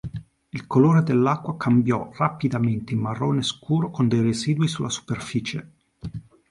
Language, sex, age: Italian, male, 40-49